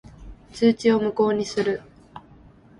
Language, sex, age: Japanese, female, 19-29